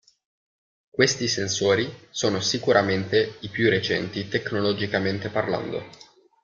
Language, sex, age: Italian, male, 19-29